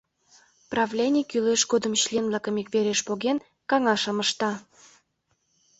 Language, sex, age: Mari, female, 19-29